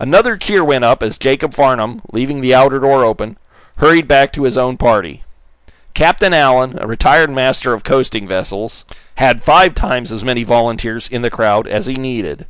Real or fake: real